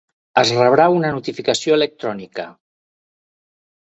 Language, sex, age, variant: Catalan, male, 60-69, Central